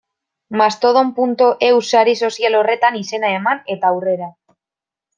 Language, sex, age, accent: Basque, female, 19-29, Mendebalekoa (Araba, Bizkaia, Gipuzkoako mendebaleko herri batzuk)